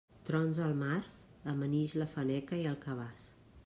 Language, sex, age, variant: Catalan, female, 40-49, Central